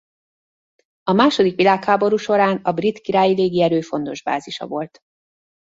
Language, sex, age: Hungarian, female, 40-49